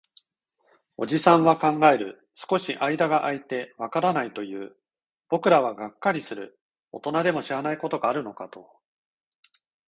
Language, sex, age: Japanese, male, 40-49